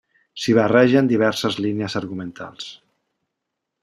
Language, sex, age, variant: Catalan, male, 40-49, Central